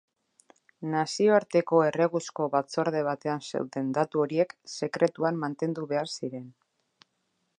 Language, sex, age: Basque, female, 30-39